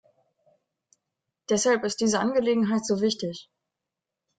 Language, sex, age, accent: German, female, 19-29, Deutschland Deutsch